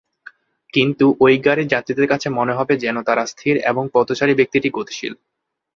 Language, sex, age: Bengali, male, 19-29